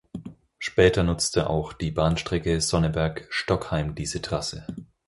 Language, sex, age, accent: German, male, 30-39, Deutschland Deutsch